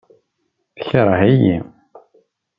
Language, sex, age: Kabyle, male, 30-39